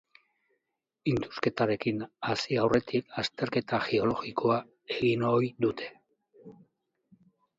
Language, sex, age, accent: Basque, male, 60-69, Mendebalekoa (Araba, Bizkaia, Gipuzkoako mendebaleko herri batzuk)